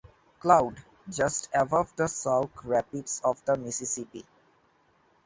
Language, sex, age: English, male, 19-29